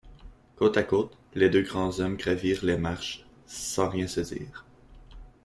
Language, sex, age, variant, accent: French, male, 19-29, Français d'Amérique du Nord, Français du Canada